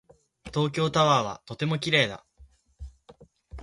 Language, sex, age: Japanese, male, 19-29